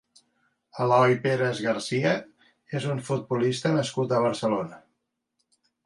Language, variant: Catalan, Central